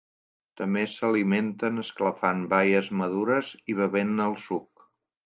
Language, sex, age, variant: Catalan, male, 50-59, Central